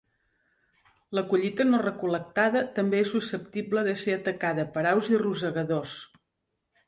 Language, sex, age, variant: Catalan, female, 50-59, Central